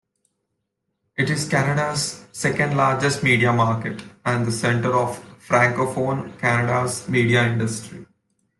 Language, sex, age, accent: English, male, 19-29, India and South Asia (India, Pakistan, Sri Lanka)